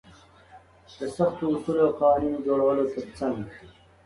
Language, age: Pashto, 19-29